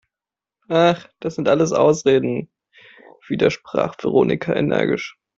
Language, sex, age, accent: German, male, 19-29, Deutschland Deutsch